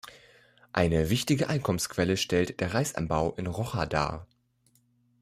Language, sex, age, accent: German, male, 30-39, Deutschland Deutsch